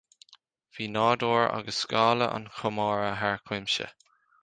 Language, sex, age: Irish, male, 19-29